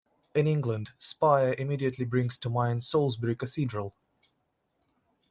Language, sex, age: English, male, 19-29